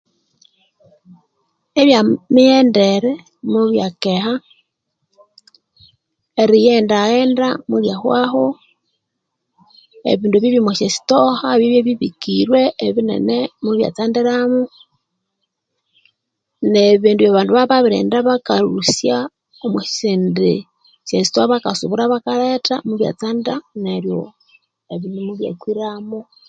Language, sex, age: Konzo, female, 40-49